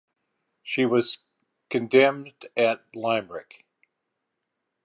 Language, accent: English, United States English